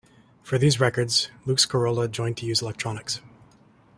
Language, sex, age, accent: English, male, 19-29, Canadian English